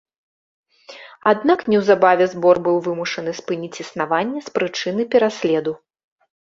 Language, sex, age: Belarusian, female, 40-49